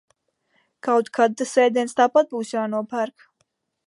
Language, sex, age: Latvian, female, 19-29